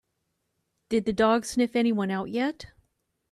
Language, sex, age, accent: English, female, 50-59, United States English